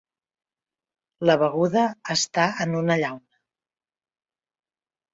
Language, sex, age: Catalan, female, 50-59